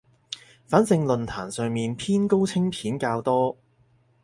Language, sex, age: Cantonese, male, 30-39